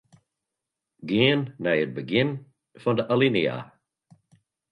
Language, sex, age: Western Frisian, male, 70-79